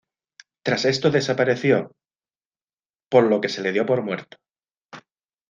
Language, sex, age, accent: Spanish, male, 40-49, España: Sur peninsular (Andalucia, Extremadura, Murcia)